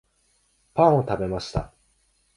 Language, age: Japanese, 19-29